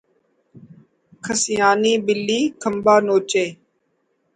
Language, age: Urdu, 40-49